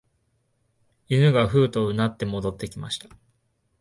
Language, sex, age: Japanese, male, 19-29